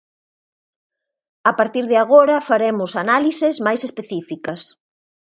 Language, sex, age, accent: Galician, female, 40-49, Normativo (estándar)